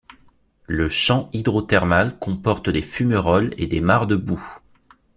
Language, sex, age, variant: French, male, 19-29, Français de métropole